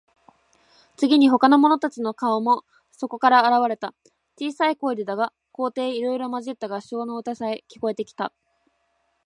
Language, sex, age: Japanese, female, 19-29